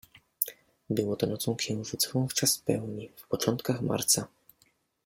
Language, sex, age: Polish, male, 30-39